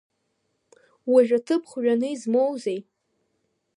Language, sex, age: Abkhazian, female, under 19